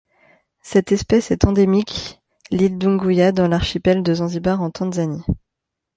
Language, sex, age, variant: French, female, 30-39, Français de métropole